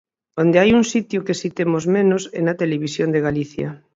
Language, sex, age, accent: Galician, female, 40-49, Central (gheada)